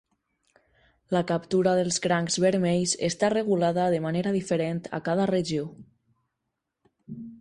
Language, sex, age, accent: Catalan, female, under 19, valencià